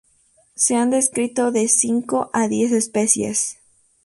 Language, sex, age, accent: Spanish, female, under 19, México